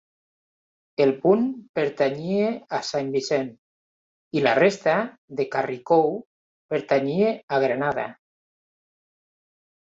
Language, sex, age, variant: Catalan, male, 50-59, Nord-Occidental